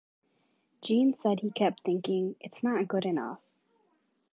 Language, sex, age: English, female, under 19